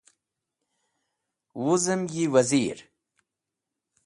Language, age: Wakhi, 70-79